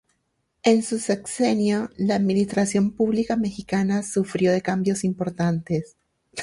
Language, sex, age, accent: Spanish, female, 19-29, Caribe: Cuba, Venezuela, Puerto Rico, República Dominicana, Panamá, Colombia caribeña, México caribeño, Costa del golfo de México